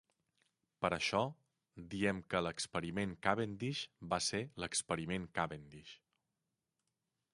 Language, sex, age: Catalan, male, 40-49